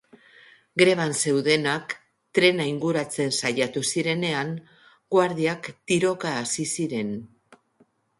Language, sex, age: Basque, female, 50-59